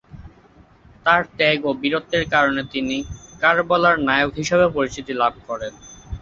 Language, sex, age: Bengali, male, under 19